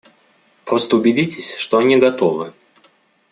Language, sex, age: Russian, male, 19-29